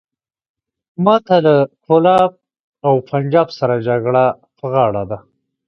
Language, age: Pashto, 30-39